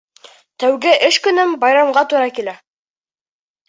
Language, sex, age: Bashkir, male, under 19